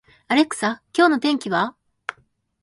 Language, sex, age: Japanese, female, 19-29